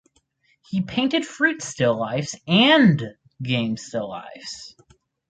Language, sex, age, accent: English, male, under 19, United States English